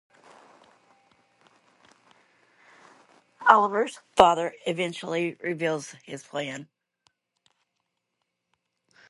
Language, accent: English, United States English